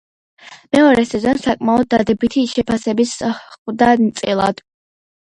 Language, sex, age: Georgian, female, under 19